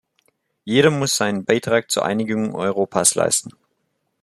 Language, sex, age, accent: German, male, under 19, Deutschland Deutsch